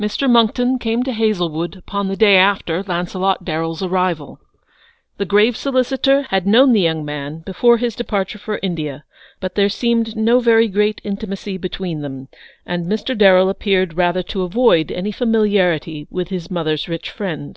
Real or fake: real